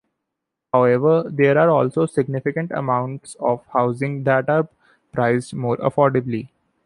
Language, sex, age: English, male, 19-29